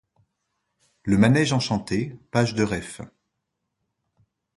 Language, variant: French, Français de métropole